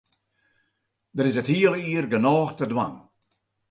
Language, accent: Western Frisian, Klaaifrysk